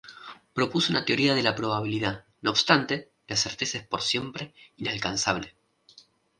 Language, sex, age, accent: Spanish, male, 19-29, Rioplatense: Argentina, Uruguay, este de Bolivia, Paraguay